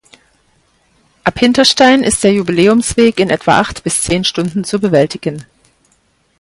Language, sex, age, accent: German, female, 50-59, Deutschland Deutsch